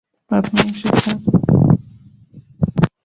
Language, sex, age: Bengali, male, 19-29